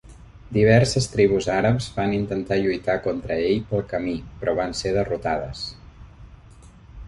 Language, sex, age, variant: Catalan, male, 40-49, Central